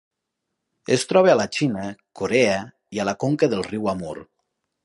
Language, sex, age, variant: Catalan, male, 30-39, Nord-Occidental